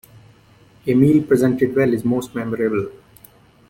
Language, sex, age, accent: English, male, 30-39, India and South Asia (India, Pakistan, Sri Lanka)